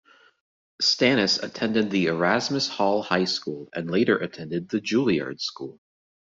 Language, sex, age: English, male, 19-29